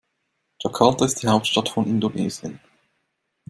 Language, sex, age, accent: German, male, 19-29, Schweizerdeutsch